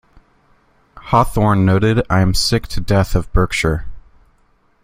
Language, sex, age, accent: English, male, 19-29, United States English